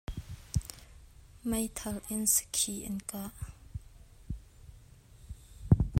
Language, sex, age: Hakha Chin, female, 19-29